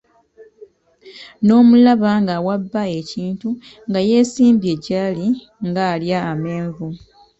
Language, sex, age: Ganda, female, 30-39